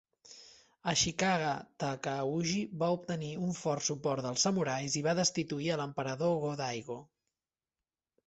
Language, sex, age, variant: Catalan, male, 19-29, Central